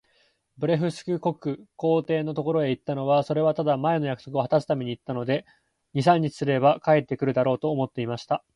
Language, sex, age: Japanese, male, 19-29